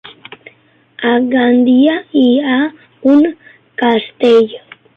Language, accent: Catalan, valencià